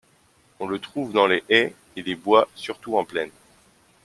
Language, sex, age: French, male, 30-39